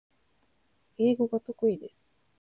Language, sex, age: Japanese, female, 19-29